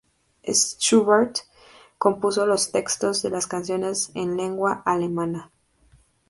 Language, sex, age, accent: Spanish, female, 19-29, México